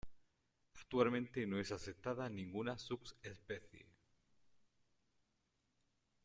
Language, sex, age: Spanish, male, 40-49